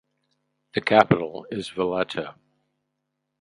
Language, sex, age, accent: English, male, 60-69, United States English